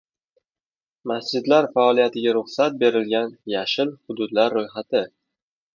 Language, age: Uzbek, 19-29